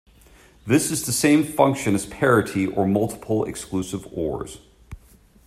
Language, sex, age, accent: English, male, 40-49, United States English